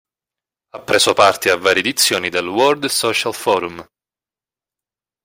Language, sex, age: Italian, male, 19-29